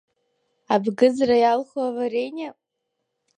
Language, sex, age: Abkhazian, female, under 19